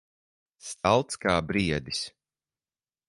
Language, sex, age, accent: Latvian, male, 19-29, Riga